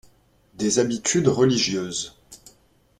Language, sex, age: French, male, 30-39